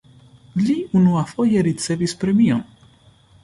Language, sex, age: Esperanto, male, 19-29